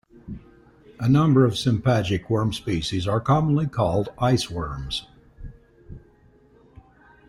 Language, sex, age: English, male, 60-69